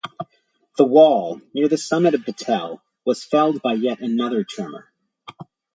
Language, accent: English, United States English